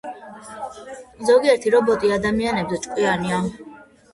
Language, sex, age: Georgian, female, under 19